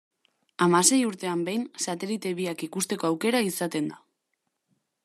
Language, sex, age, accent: Basque, female, 19-29, Mendebalekoa (Araba, Bizkaia, Gipuzkoako mendebaleko herri batzuk)